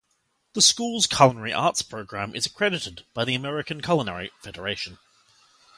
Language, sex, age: English, male, 19-29